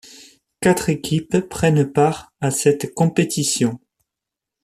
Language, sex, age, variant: French, male, 40-49, Français de métropole